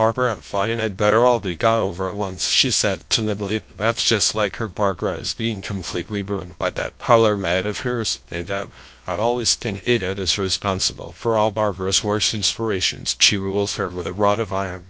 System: TTS, GlowTTS